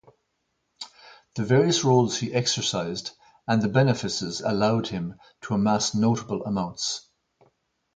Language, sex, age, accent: English, male, 50-59, Irish English